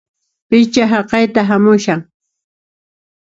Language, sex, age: Puno Quechua, female, 60-69